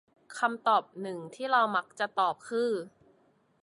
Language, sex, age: Thai, male, 19-29